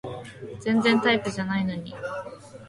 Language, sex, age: Japanese, female, 19-29